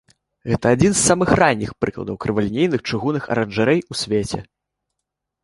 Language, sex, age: Belarusian, male, under 19